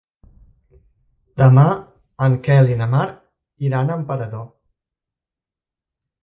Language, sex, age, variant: Catalan, male, 30-39, Central